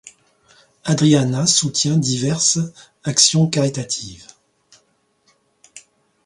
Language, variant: French, Français de métropole